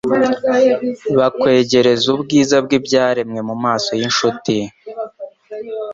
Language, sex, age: Kinyarwanda, male, 19-29